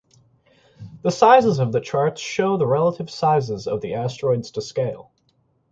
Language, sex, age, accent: English, male, 19-29, United States English